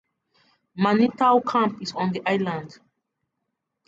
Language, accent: English, Nigerian English